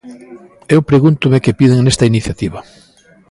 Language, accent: Galician, Oriental (común en zona oriental)